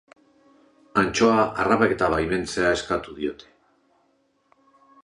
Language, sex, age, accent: Basque, male, 60-69, Mendebalekoa (Araba, Bizkaia, Gipuzkoako mendebaleko herri batzuk)